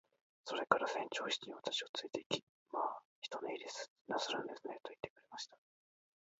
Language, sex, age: Japanese, male, 19-29